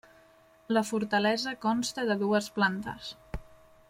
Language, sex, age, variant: Catalan, female, 19-29, Central